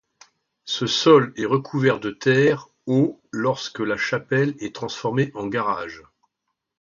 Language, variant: French, Français de métropole